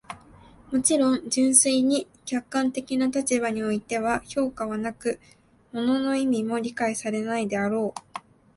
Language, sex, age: Japanese, female, 19-29